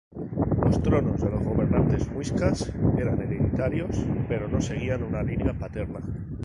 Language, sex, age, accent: Spanish, male, 40-49, España: Norte peninsular (Asturias, Castilla y León, Cantabria, País Vasco, Navarra, Aragón, La Rioja, Guadalajara, Cuenca)